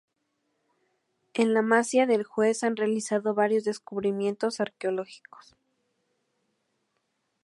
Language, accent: Spanish, México